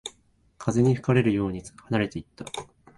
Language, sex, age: Japanese, male, 19-29